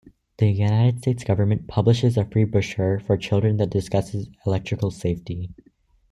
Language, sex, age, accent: English, male, under 19, United States English